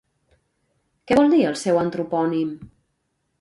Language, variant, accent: Catalan, Central, central